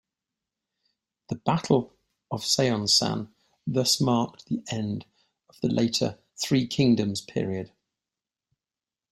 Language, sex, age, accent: English, male, 40-49, England English